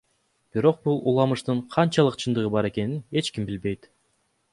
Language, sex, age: Kyrgyz, male, 19-29